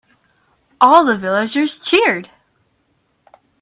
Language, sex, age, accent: English, female, 19-29, United States English